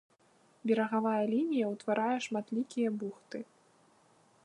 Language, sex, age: Belarusian, female, 19-29